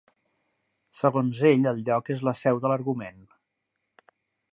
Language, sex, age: Catalan, male, 40-49